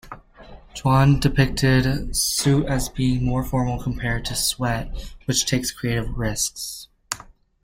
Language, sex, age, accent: English, male, 19-29, United States English